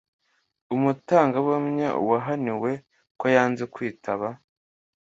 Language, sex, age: Kinyarwanda, male, under 19